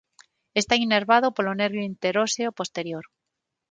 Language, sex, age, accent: Galician, female, 40-49, Normativo (estándar); Neofalante